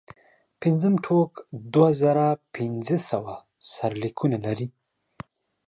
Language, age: Pashto, 19-29